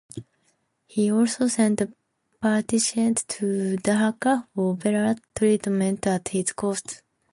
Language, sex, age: English, female, 19-29